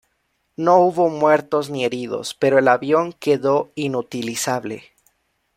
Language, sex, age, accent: Spanish, male, 19-29, México